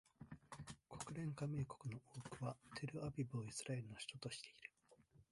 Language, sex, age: Japanese, male, 19-29